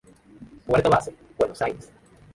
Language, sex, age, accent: Spanish, male, 19-29, Caribe: Cuba, Venezuela, Puerto Rico, República Dominicana, Panamá, Colombia caribeña, México caribeño, Costa del golfo de México